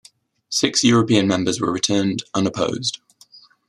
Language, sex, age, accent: English, male, 19-29, England English